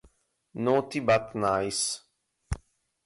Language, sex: Italian, male